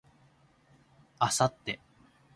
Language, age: Japanese, 19-29